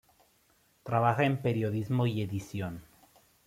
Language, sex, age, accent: Spanish, male, 19-29, México